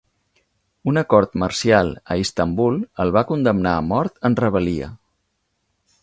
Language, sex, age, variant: Catalan, male, 50-59, Central